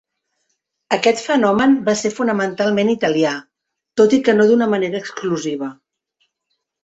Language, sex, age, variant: Catalan, female, 50-59, Central